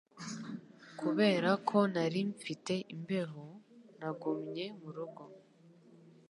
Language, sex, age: Kinyarwanda, female, 19-29